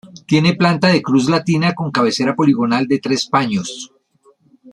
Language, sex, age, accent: Spanish, male, 60-69, Caribe: Cuba, Venezuela, Puerto Rico, República Dominicana, Panamá, Colombia caribeña, México caribeño, Costa del golfo de México